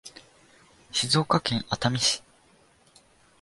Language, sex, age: Japanese, male, 19-29